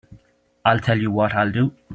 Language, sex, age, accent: English, male, 30-39, Irish English